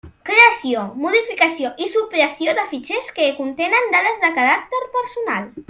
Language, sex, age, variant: Catalan, male, under 19, Central